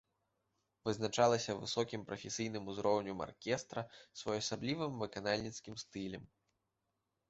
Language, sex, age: Belarusian, male, 19-29